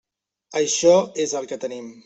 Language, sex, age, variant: Catalan, male, 30-39, Central